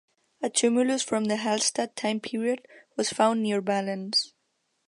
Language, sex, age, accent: English, female, under 19, United States English